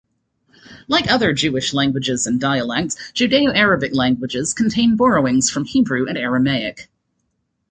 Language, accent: English, Canadian English